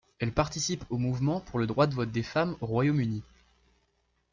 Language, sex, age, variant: French, male, under 19, Français de métropole